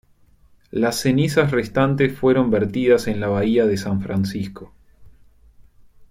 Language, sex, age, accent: Spanish, male, 19-29, Rioplatense: Argentina, Uruguay, este de Bolivia, Paraguay